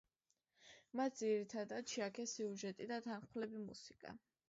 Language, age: Georgian, under 19